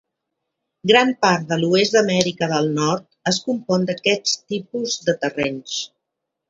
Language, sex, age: Catalan, female, 60-69